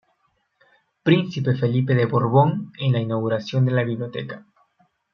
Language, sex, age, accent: Spanish, male, 19-29, Andino-Pacífico: Colombia, Perú, Ecuador, oeste de Bolivia y Venezuela andina